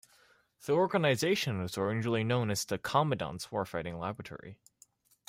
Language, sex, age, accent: English, male, under 19, Hong Kong English